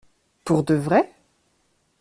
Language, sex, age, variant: French, female, 40-49, Français de métropole